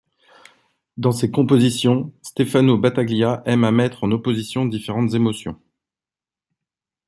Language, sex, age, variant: French, male, 40-49, Français de métropole